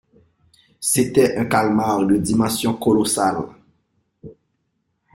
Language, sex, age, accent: French, male, 40-49, Français d’Haïti